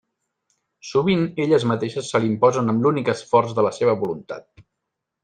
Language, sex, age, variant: Catalan, male, 30-39, Central